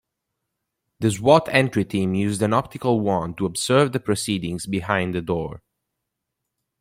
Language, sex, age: English, male, 19-29